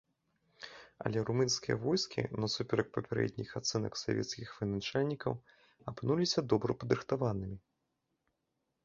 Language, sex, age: Belarusian, male, 30-39